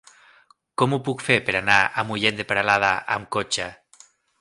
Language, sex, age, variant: Catalan, male, 40-49, Central